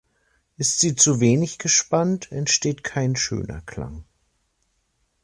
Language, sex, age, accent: German, male, 40-49, Deutschland Deutsch